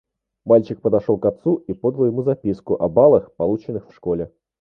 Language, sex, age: Russian, male, 19-29